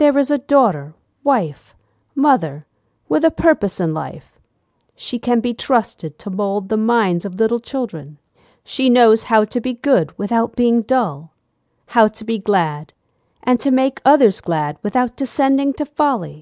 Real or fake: real